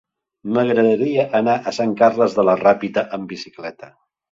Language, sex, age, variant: Catalan, male, 60-69, Central